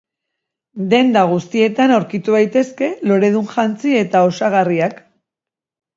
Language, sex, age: Basque, female, 60-69